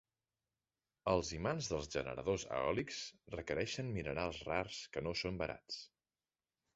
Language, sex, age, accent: Catalan, male, 30-39, central; nord-occidental; septentrional